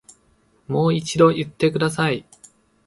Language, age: Japanese, 30-39